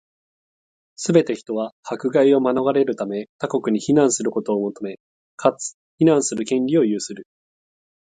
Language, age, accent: Japanese, 19-29, 関西弁